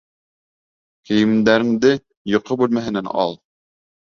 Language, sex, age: Bashkir, male, 19-29